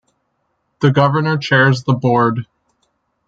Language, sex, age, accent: English, male, 19-29, Canadian English